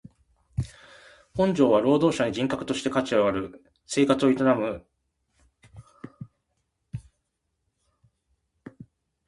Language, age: Japanese, 50-59